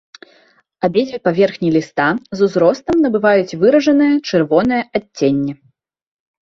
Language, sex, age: Belarusian, female, 19-29